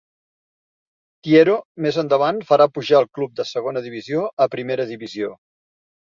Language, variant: Catalan, Central